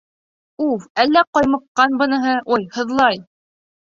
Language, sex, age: Bashkir, female, 19-29